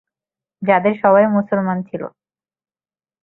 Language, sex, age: Bengali, female, 19-29